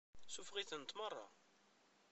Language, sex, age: Kabyle, male, 30-39